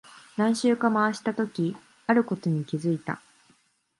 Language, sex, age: Japanese, female, 19-29